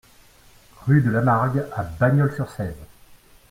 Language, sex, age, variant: French, male, 40-49, Français de métropole